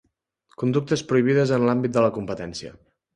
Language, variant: Catalan, Central